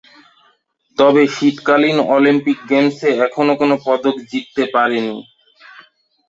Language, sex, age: Bengali, male, 19-29